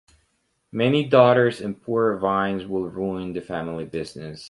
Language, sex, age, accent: English, male, 30-39, United States English